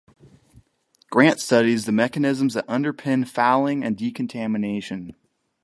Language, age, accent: English, 19-29, United States English